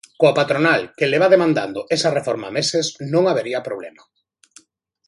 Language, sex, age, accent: Galician, male, 40-49, Normativo (estándar)